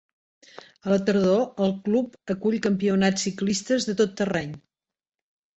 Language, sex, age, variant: Catalan, female, 70-79, Central